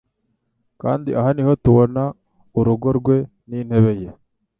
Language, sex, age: Kinyarwanda, male, 19-29